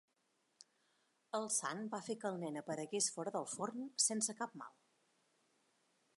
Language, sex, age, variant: Catalan, female, 40-49, Septentrional